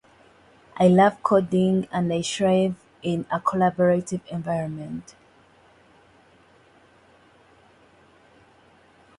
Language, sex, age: English, female, 19-29